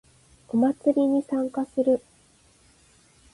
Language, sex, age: Japanese, female, 30-39